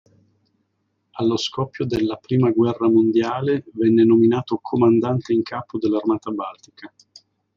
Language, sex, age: Italian, male, 40-49